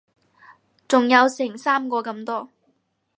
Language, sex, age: Cantonese, female, 19-29